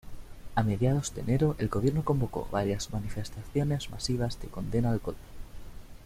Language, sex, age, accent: Spanish, male, 19-29, España: Sur peninsular (Andalucia, Extremadura, Murcia)